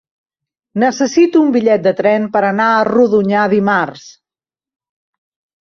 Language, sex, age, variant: Catalan, female, 50-59, Central